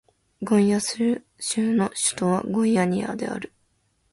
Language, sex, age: Japanese, female, under 19